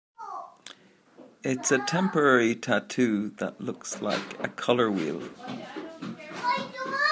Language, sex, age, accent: English, male, 30-39, Irish English